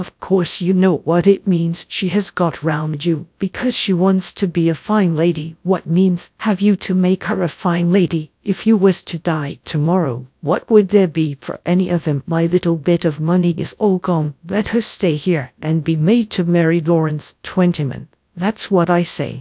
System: TTS, GradTTS